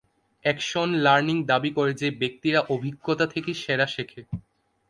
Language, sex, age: Bengali, male, 19-29